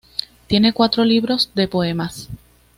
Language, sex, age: Spanish, female, 19-29